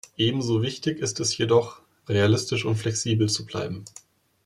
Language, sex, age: German, male, 30-39